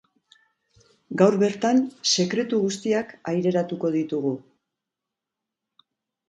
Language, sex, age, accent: Basque, female, 60-69, Mendebalekoa (Araba, Bizkaia, Gipuzkoako mendebaleko herri batzuk)